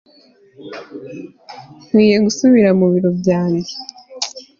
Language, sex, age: Kinyarwanda, female, 19-29